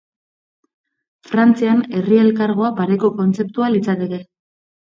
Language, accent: Basque, Mendebalekoa (Araba, Bizkaia, Gipuzkoako mendebaleko herri batzuk)